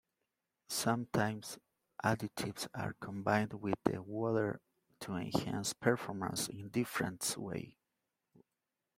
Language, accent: English, Southern African (South Africa, Zimbabwe, Namibia)